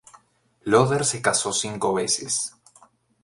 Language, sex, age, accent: Spanish, male, 19-29, México